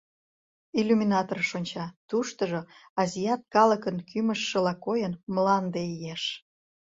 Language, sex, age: Mari, female, 30-39